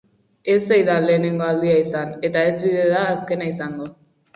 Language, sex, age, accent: Basque, female, under 19, Mendebalekoa (Araba, Bizkaia, Gipuzkoako mendebaleko herri batzuk)